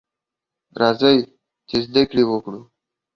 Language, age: Pashto, 19-29